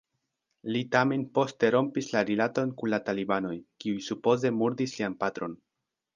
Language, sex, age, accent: Esperanto, male, under 19, Internacia